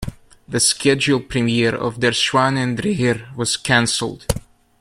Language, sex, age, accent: English, male, 19-29, Scottish English